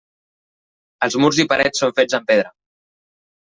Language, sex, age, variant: Catalan, male, 19-29, Central